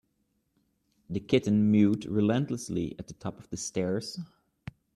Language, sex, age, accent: English, male, 19-29, Canadian English